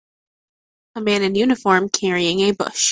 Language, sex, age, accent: English, female, 30-39, Canadian English